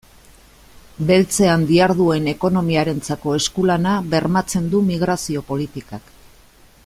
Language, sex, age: Basque, female, 50-59